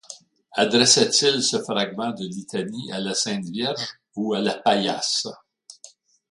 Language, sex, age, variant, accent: French, male, 70-79, Français d'Amérique du Nord, Français du Canada